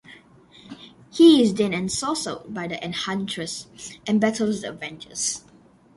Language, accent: English, Singaporean English